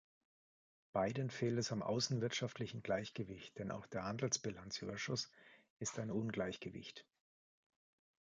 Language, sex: German, male